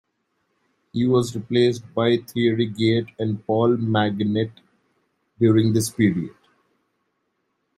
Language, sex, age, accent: English, male, 19-29, India and South Asia (India, Pakistan, Sri Lanka)